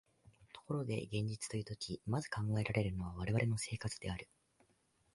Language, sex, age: Japanese, male, 19-29